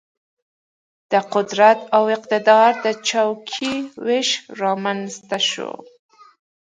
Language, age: Pashto, 19-29